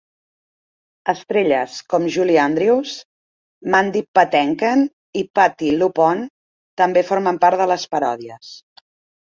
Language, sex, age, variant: Catalan, female, 40-49, Central